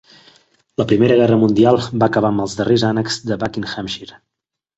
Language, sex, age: Catalan, male, 30-39